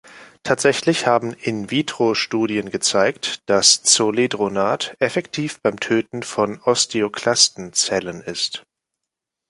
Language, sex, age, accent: German, male, 19-29, Deutschland Deutsch